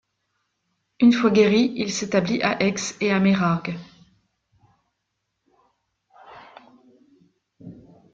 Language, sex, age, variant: French, female, 50-59, Français de métropole